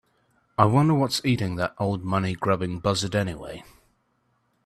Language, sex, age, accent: English, male, 19-29, England English